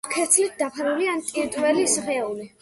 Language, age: Georgian, 30-39